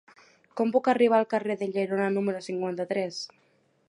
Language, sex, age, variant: Catalan, female, 19-29, Septentrional